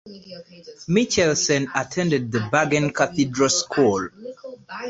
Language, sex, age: English, male, 19-29